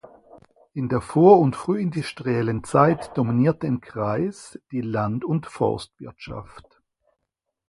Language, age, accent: German, 50-59, Schweizerdeutsch